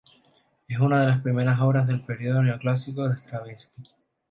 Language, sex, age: Spanish, male, 19-29